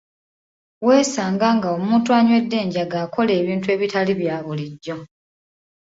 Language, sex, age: Ganda, female, 19-29